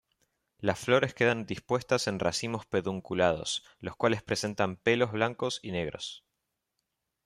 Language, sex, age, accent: Spanish, male, 30-39, Rioplatense: Argentina, Uruguay, este de Bolivia, Paraguay